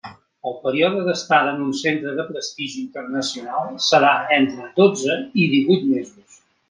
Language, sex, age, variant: Catalan, male, 60-69, Central